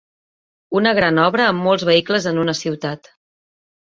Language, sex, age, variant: Catalan, female, 40-49, Central